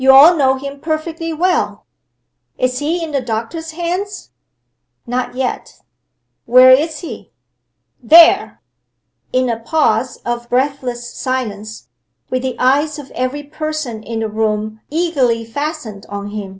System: none